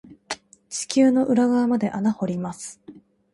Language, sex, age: Japanese, female, 19-29